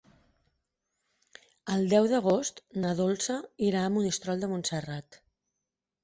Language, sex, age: Catalan, female, 30-39